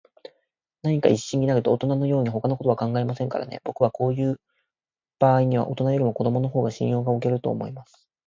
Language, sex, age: Japanese, male, 19-29